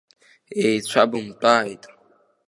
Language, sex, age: Abkhazian, male, under 19